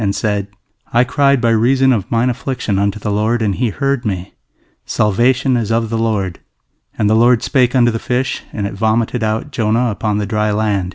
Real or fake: real